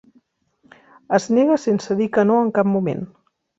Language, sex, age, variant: Catalan, female, 40-49, Central